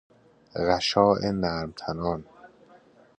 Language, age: Persian, 30-39